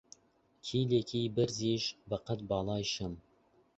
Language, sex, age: Central Kurdish, male, under 19